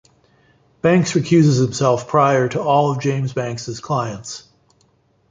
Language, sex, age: English, male, 40-49